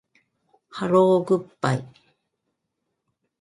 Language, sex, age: Japanese, female, 40-49